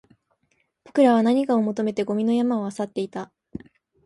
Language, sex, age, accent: Japanese, female, under 19, 標準語